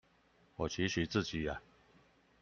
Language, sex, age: Chinese, male, 40-49